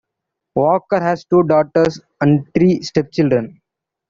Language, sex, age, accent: English, male, 19-29, India and South Asia (India, Pakistan, Sri Lanka)